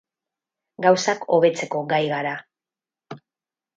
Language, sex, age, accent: Basque, female, 50-59, Mendebalekoa (Araba, Bizkaia, Gipuzkoako mendebaleko herri batzuk)